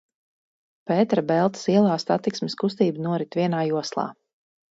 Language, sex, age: Latvian, female, 40-49